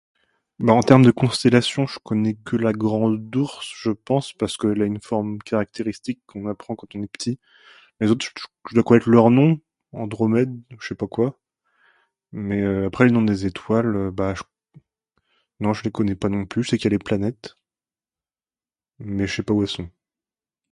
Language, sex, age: French, male, 30-39